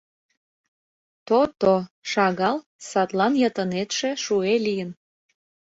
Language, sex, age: Mari, female, 30-39